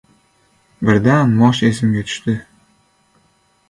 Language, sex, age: Uzbek, male, 19-29